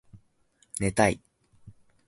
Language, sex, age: Japanese, male, under 19